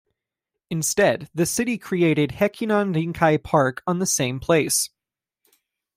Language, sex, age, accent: English, male, 19-29, United States English